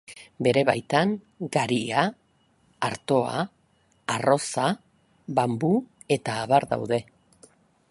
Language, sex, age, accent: Basque, female, 60-69, Erdialdekoa edo Nafarra (Gipuzkoa, Nafarroa)